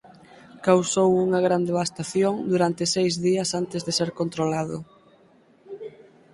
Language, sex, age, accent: Galician, female, 19-29, Atlántico (seseo e gheada)